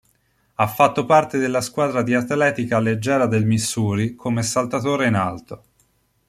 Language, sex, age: Italian, male, 19-29